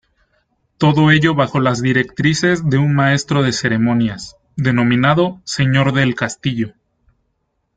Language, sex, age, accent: Spanish, male, 19-29, México